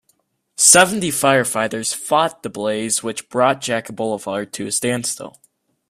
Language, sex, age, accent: English, male, under 19, United States English